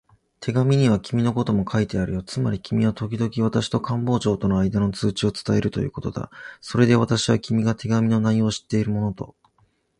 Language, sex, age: Japanese, male, 40-49